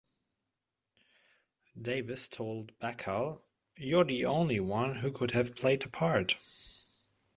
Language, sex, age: English, male, 30-39